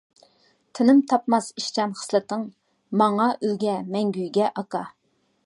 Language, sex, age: Uyghur, female, 30-39